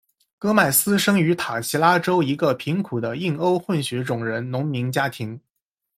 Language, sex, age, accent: Chinese, male, 19-29, 出生地：江苏省